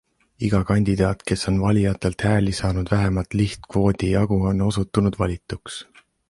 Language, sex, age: Estonian, male, 19-29